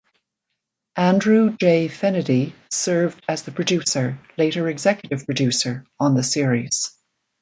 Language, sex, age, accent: English, female, 60-69, Canadian English